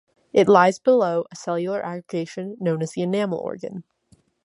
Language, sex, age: English, female, 19-29